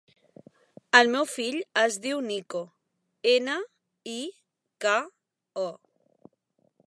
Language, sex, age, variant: Catalan, female, 30-39, Central